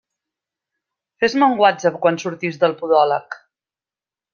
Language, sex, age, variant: Catalan, female, 50-59, Central